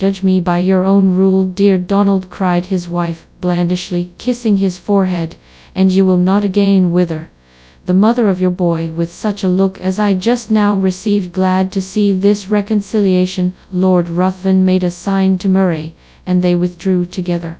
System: TTS, FastPitch